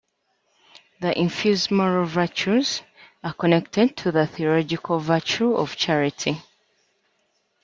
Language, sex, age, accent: English, female, 19-29, England English